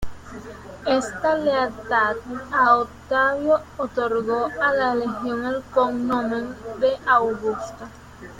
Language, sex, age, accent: Spanish, female, under 19, Caribe: Cuba, Venezuela, Puerto Rico, República Dominicana, Panamá, Colombia caribeña, México caribeño, Costa del golfo de México